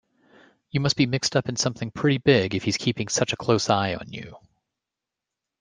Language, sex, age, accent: English, male, 40-49, United States English